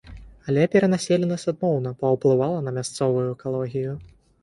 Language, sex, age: Belarusian, male, 19-29